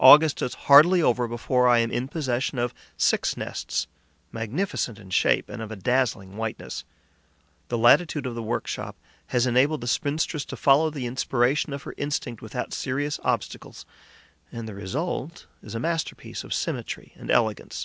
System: none